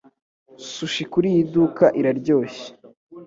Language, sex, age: Kinyarwanda, male, under 19